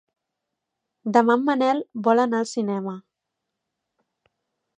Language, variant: Catalan, Central